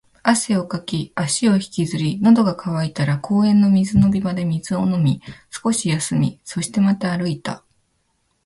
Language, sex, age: Japanese, female, 19-29